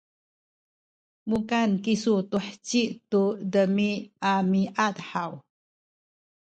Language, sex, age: Sakizaya, female, 70-79